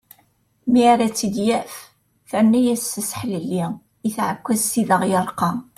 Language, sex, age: Kabyle, female, 40-49